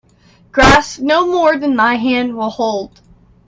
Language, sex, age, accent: English, female, 19-29, United States English